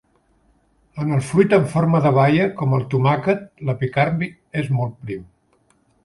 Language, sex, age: Catalan, male, 70-79